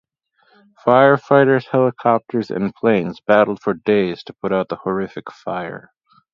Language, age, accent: English, 30-39, United States English